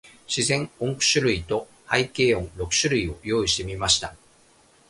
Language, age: Japanese, 40-49